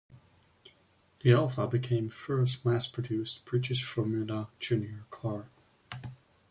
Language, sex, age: English, male, 19-29